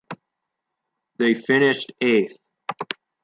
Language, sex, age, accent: English, male, under 19, United States English